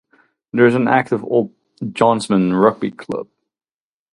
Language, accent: English, Dutch